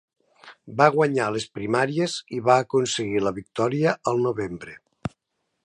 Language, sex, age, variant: Catalan, male, 60-69, Nord-Occidental